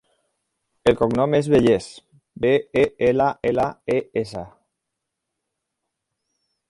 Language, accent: Catalan, valencià